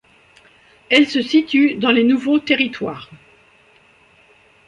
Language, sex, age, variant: French, female, 60-69, Français de métropole